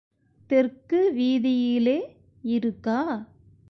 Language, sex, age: Tamil, female, 40-49